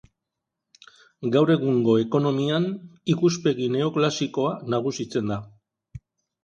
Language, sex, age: Basque, male, 50-59